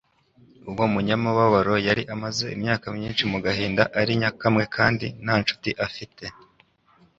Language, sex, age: Kinyarwanda, male, 19-29